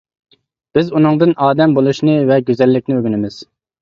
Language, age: Uyghur, 19-29